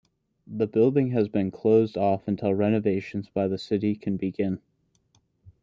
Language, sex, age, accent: English, male, 19-29, United States English